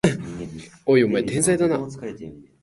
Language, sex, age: Japanese, male, 19-29